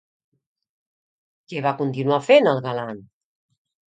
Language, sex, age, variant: Catalan, female, 50-59, Central